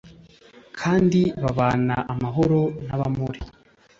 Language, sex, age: Kinyarwanda, male, 19-29